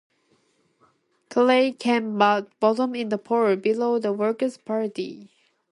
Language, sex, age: English, female, under 19